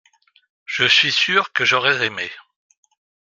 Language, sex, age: French, male, 60-69